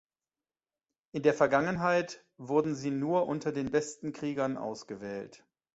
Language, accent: German, Deutschland Deutsch